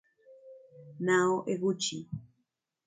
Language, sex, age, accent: Spanish, female, 40-49, Andino-Pacífico: Colombia, Perú, Ecuador, oeste de Bolivia y Venezuela andina